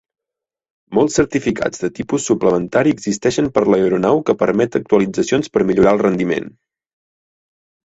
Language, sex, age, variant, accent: Catalan, male, 19-29, Central, gironí; Garrotxi